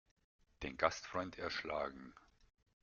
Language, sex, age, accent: German, male, 50-59, Deutschland Deutsch